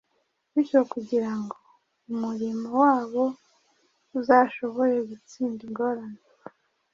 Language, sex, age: Kinyarwanda, female, 30-39